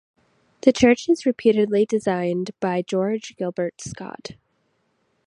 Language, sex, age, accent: English, female, 19-29, United States English